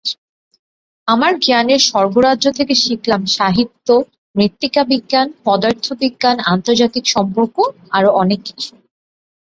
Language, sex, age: Bengali, female, 19-29